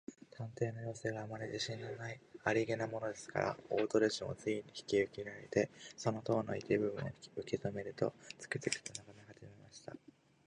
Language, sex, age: Japanese, male, 19-29